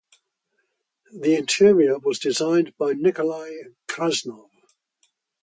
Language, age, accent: English, 80-89, England English